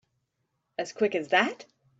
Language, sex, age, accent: English, female, 30-39, United States English